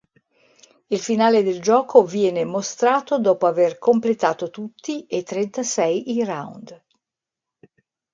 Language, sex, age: Italian, female, 60-69